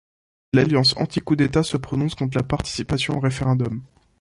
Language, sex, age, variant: French, male, under 19, Français de métropole